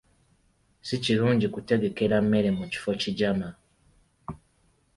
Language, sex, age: Ganda, male, 19-29